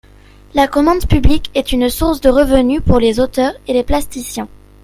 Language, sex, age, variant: French, female, under 19, Français de métropole